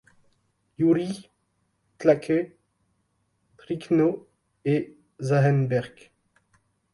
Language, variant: French, Français de métropole